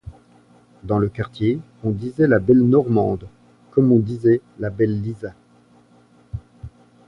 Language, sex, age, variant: French, male, 50-59, Français de métropole